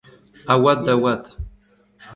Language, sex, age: Breton, male, 19-29